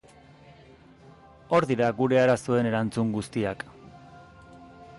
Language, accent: Basque, Mendebalekoa (Araba, Bizkaia, Gipuzkoako mendebaleko herri batzuk)